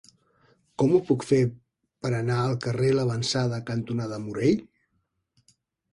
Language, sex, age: Catalan, male, 50-59